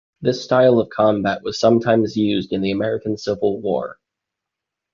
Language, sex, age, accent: English, male, 19-29, United States English